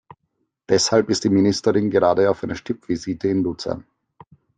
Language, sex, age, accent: German, male, 30-39, Österreichisches Deutsch